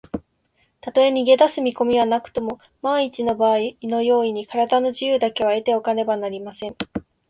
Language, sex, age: Japanese, female, 19-29